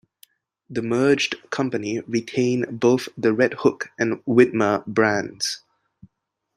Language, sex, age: English, male, 30-39